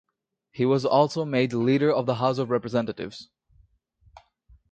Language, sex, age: English, male, 19-29